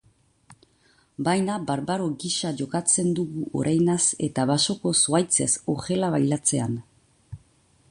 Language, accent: Basque, Nafar-lapurtarra edo Zuberotarra (Lapurdi, Nafarroa Beherea, Zuberoa)